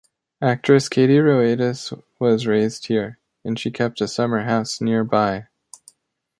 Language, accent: English, United States English